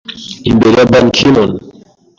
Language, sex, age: Kinyarwanda, male, 19-29